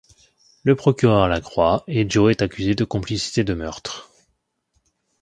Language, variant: French, Français de métropole